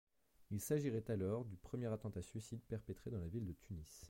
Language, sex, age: French, male, 30-39